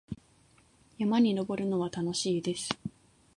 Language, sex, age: Japanese, female, 19-29